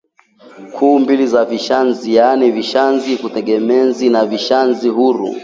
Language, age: Swahili, 30-39